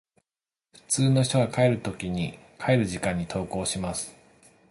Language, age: Japanese, 40-49